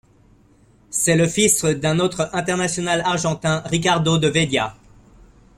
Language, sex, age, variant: French, male, 30-39, Français de métropole